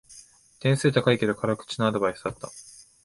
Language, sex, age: Japanese, male, 19-29